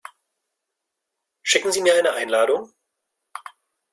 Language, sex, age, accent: German, male, 40-49, Deutschland Deutsch